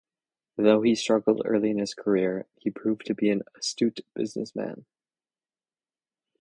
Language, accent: English, United States English; Canadian English